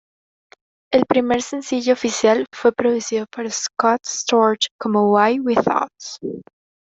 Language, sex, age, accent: Spanish, female, under 19, América central